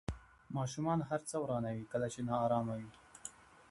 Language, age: Pashto, 19-29